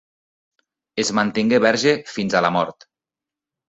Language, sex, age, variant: Catalan, male, 40-49, Nord-Occidental